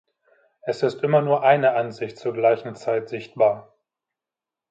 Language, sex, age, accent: German, male, 19-29, Deutschland Deutsch